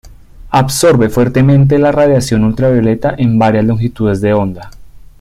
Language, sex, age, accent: Spanish, male, 30-39, Andino-Pacífico: Colombia, Perú, Ecuador, oeste de Bolivia y Venezuela andina